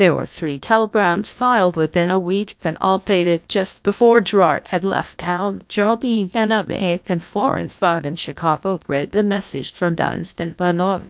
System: TTS, GlowTTS